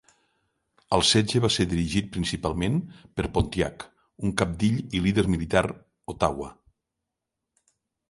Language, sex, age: Catalan, male, 60-69